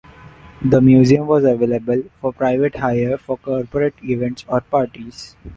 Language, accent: English, India and South Asia (India, Pakistan, Sri Lanka)